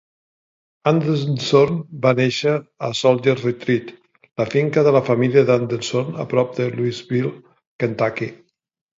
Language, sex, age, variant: Catalan, male, 40-49, Central